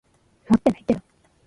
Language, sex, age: Japanese, female, 19-29